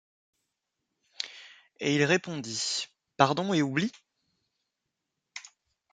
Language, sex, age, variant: French, male, 30-39, Français de métropole